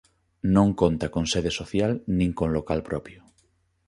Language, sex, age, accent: Galician, male, 30-39, Normativo (estándar)